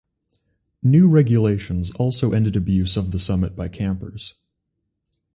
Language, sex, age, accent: English, male, 19-29, United States English